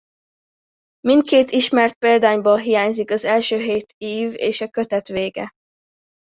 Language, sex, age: Hungarian, female, under 19